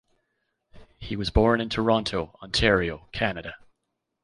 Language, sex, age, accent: English, male, 40-49, Canadian English